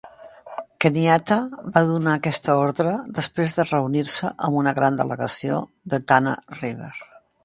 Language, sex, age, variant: Catalan, female, 70-79, Central